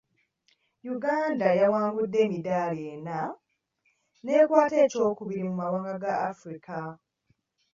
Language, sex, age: Ganda, female, 19-29